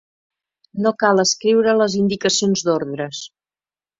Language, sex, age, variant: Catalan, female, 60-69, Central